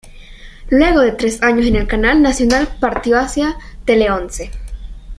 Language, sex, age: Spanish, female, 19-29